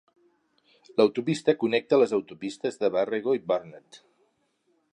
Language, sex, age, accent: Catalan, male, 60-69, Neutre